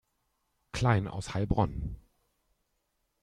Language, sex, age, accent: German, male, 30-39, Deutschland Deutsch